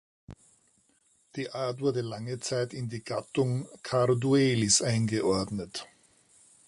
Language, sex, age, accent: German, male, 60-69, Österreichisches Deutsch